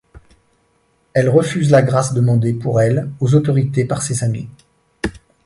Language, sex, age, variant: French, male, 50-59, Français de métropole